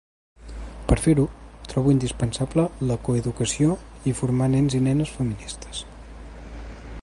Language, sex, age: Catalan, male, 19-29